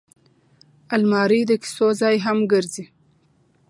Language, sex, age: Pashto, female, 19-29